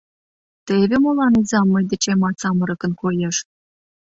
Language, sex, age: Mari, female, 19-29